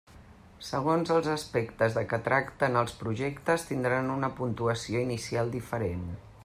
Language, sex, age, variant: Catalan, female, 50-59, Central